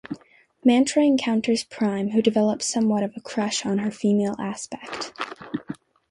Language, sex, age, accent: English, female, under 19, United States English